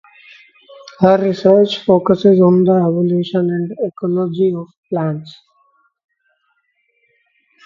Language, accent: English, India and South Asia (India, Pakistan, Sri Lanka)